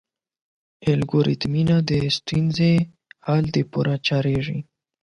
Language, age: Pashto, 19-29